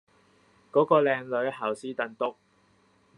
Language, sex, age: Cantonese, male, 19-29